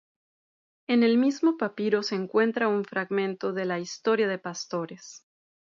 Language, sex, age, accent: Spanish, female, 30-39, México